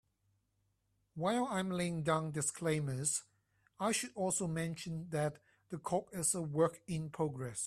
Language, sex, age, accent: English, male, 30-39, Hong Kong English